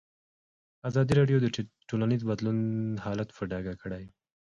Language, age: Pashto, 19-29